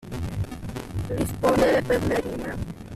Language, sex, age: Italian, male, under 19